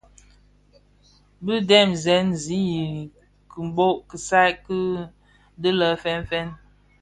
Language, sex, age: Bafia, female, 30-39